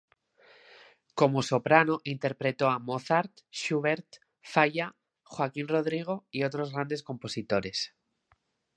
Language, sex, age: Spanish, male, 19-29